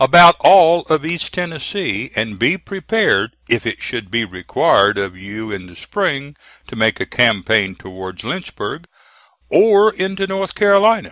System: none